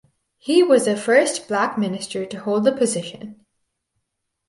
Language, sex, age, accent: English, female, under 19, United States English